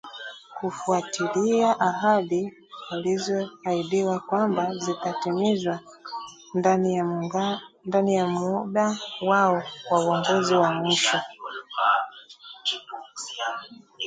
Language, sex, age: Swahili, female, 40-49